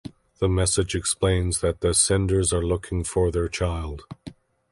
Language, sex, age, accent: English, male, 50-59, Canadian English